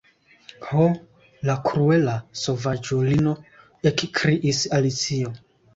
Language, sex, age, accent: Esperanto, male, 19-29, Internacia